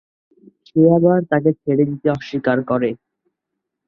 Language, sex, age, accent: Bengali, male, 19-29, Bangladeshi